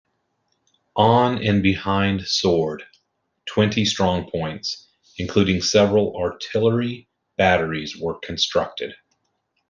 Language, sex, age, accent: English, male, 40-49, United States English